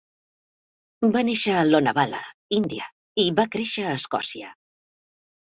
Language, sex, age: Catalan, female, 50-59